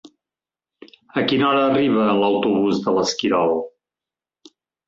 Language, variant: Catalan, Central